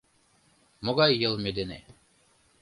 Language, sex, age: Mari, male, 30-39